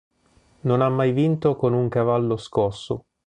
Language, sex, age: Italian, male, 40-49